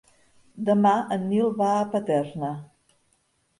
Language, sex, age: Catalan, female, 50-59